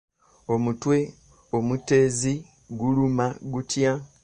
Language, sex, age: Ganda, male, 19-29